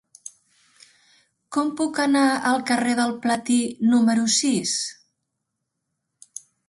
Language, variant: Catalan, Central